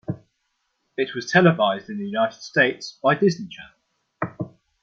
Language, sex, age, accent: English, male, 19-29, England English